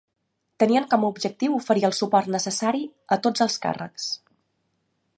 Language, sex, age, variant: Catalan, female, 30-39, Balear